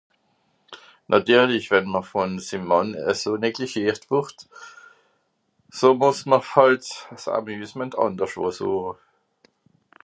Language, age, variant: Swiss German, 50-59, Nordniederàlemmànisch (Rishoffe, Zàwere, Bùsswìller, Hawenau, Brüemt, Stroossbùri, Molse, Dàmbàch, Schlettstàtt, Pfàlzbùri usw.)